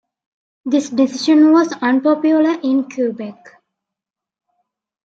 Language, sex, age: English, female, 19-29